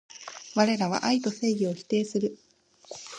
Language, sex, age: Japanese, female, 19-29